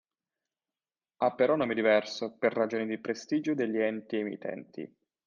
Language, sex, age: Italian, male, 19-29